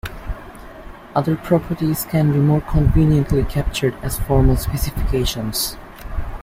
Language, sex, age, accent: English, male, under 19, United States English